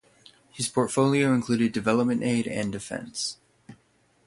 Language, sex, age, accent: English, male, 19-29, United States English